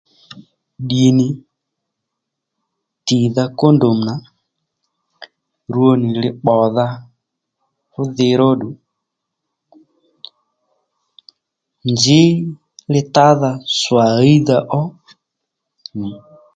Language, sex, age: Lendu, male, 30-39